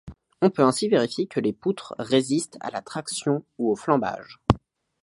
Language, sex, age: French, male, under 19